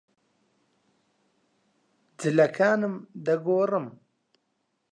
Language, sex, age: Central Kurdish, male, 19-29